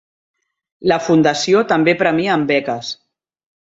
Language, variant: Catalan, Central